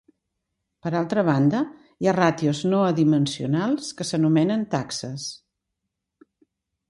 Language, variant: Catalan, Central